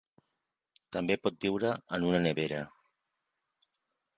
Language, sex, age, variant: Catalan, male, 50-59, Central